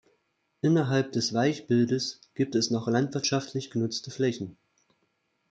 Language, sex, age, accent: German, male, 40-49, Deutschland Deutsch